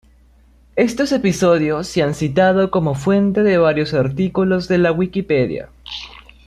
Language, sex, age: Spanish, male, under 19